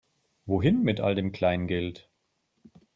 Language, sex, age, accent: German, male, 40-49, Deutschland Deutsch